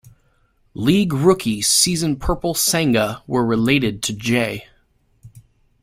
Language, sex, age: English, male, 40-49